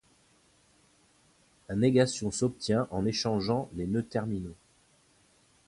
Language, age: French, 30-39